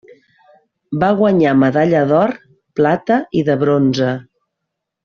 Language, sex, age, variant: Catalan, female, 40-49, Central